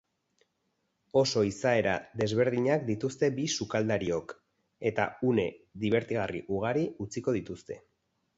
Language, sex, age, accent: Basque, male, 40-49, Erdialdekoa edo Nafarra (Gipuzkoa, Nafarroa)